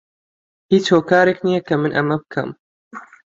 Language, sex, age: Central Kurdish, male, 19-29